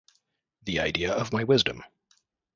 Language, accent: English, United States English